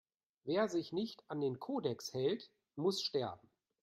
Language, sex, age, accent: German, male, 40-49, Deutschland Deutsch